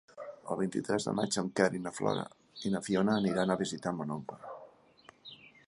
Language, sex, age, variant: Catalan, male, 50-59, Central